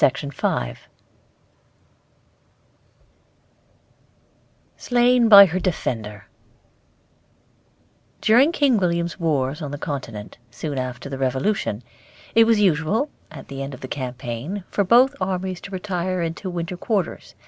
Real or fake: real